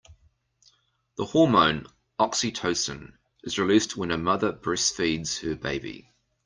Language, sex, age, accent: English, male, 40-49, New Zealand English